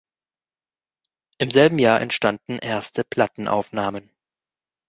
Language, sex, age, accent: German, male, 30-39, Deutschland Deutsch